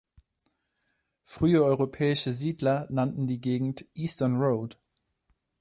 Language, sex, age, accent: German, male, 30-39, Deutschland Deutsch